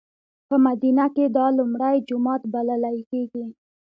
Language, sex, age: Pashto, female, 19-29